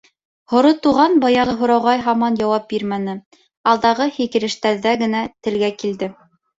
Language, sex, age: Bashkir, female, 19-29